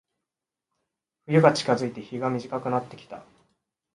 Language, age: Japanese, 19-29